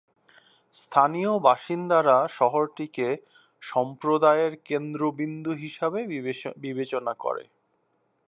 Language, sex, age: Bengali, male, 40-49